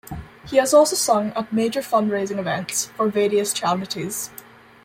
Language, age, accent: English, under 19, Scottish English